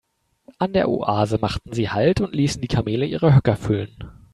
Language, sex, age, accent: German, male, 19-29, Deutschland Deutsch